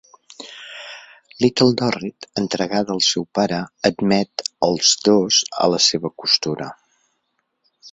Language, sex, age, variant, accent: Catalan, male, 60-69, Central, central